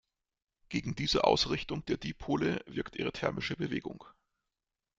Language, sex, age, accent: German, male, 30-39, Deutschland Deutsch